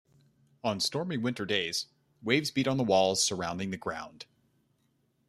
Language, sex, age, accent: English, male, 30-39, United States English